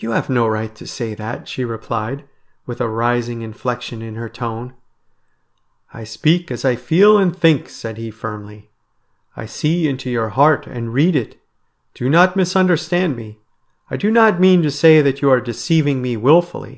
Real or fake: real